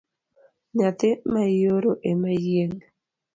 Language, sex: Luo (Kenya and Tanzania), female